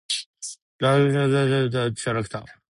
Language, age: English, 19-29